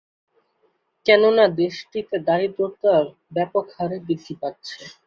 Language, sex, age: Bengali, male, 19-29